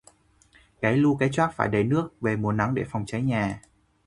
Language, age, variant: Vietnamese, 19-29, Hà Nội